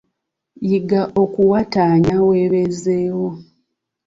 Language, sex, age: Ganda, female, 40-49